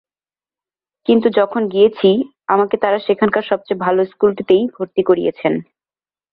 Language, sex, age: Bengali, female, 19-29